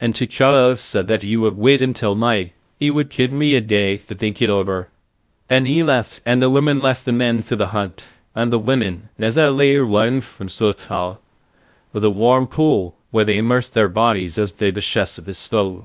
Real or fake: fake